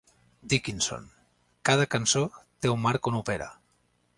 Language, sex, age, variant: Catalan, male, 19-29, Central